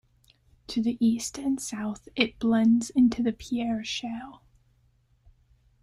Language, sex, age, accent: English, female, 19-29, United States English